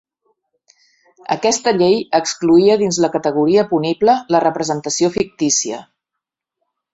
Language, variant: Catalan, Central